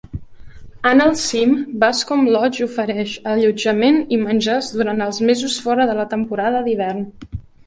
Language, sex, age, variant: Catalan, female, 19-29, Central